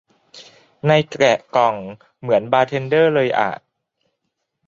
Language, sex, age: Thai, male, 19-29